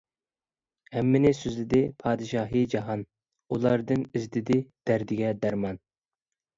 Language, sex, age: Uyghur, male, 30-39